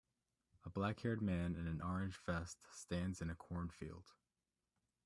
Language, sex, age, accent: English, male, 19-29, United States English